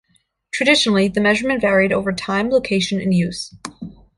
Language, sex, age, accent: English, female, 19-29, United States English